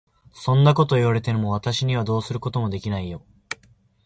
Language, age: Japanese, 19-29